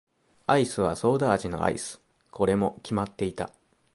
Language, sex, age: Japanese, male, 19-29